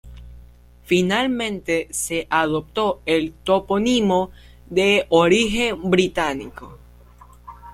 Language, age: Spanish, under 19